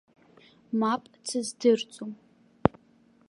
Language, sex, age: Abkhazian, female, under 19